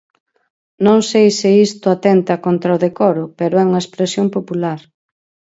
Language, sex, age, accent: Galician, female, 50-59, Central (gheada); Normativo (estándar)